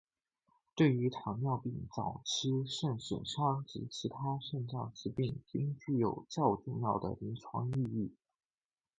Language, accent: Chinese, 出生地：江西省